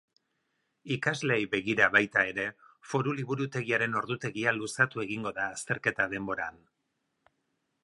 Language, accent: Basque, Erdialdekoa edo Nafarra (Gipuzkoa, Nafarroa)